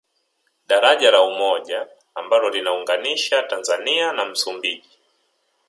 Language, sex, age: Swahili, male, 30-39